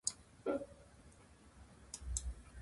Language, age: Japanese, 60-69